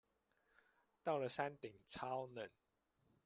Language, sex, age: Chinese, male, 19-29